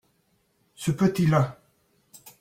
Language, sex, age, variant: French, male, 40-49, Français de métropole